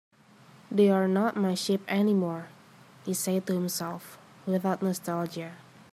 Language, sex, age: English, female, 19-29